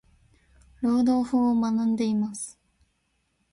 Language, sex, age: Japanese, female, under 19